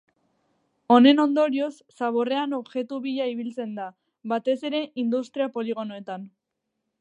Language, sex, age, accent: Basque, female, 19-29, Mendebalekoa (Araba, Bizkaia, Gipuzkoako mendebaleko herri batzuk)